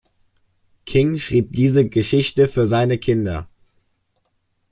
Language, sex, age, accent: German, male, under 19, Deutschland Deutsch